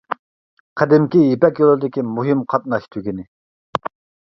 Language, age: Uyghur, 30-39